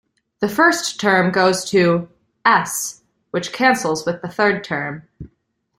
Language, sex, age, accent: English, female, 19-29, United States English